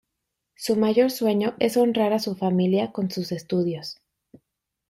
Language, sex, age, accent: Spanish, female, 30-39, México